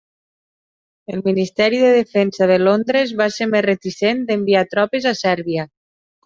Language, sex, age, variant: Catalan, female, 30-39, Nord-Occidental